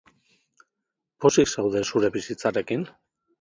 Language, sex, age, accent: Basque, male, 40-49, Mendebalekoa (Araba, Bizkaia, Gipuzkoako mendebaleko herri batzuk)